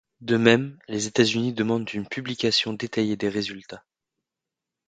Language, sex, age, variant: French, male, 30-39, Français de métropole